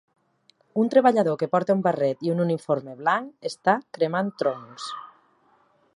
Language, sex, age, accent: Catalan, female, 30-39, Lleidatà